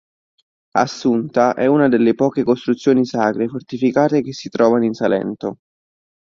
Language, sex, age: Italian, male, 19-29